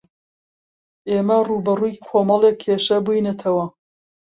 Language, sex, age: Central Kurdish, female, 50-59